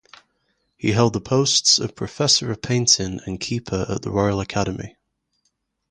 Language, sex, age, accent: English, male, 30-39, England English